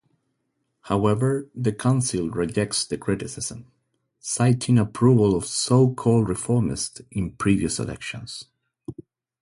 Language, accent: English, United States English